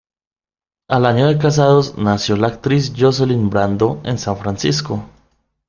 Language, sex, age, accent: Spanish, male, 19-29, Caribe: Cuba, Venezuela, Puerto Rico, República Dominicana, Panamá, Colombia caribeña, México caribeño, Costa del golfo de México